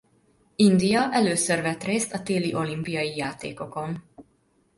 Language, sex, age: Hungarian, female, 19-29